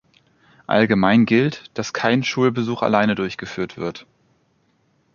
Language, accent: German, Deutschland Deutsch